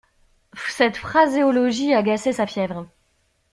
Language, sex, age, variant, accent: French, female, 30-39, Français d'Amérique du Nord, Français du Canada